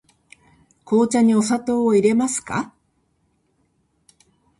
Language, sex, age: Japanese, female, 60-69